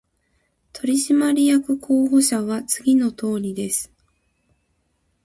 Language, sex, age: Japanese, female, 19-29